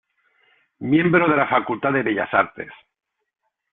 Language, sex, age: Spanish, male, 50-59